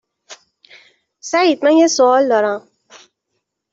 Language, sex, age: Persian, female, 19-29